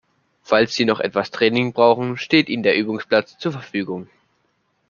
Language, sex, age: German, male, under 19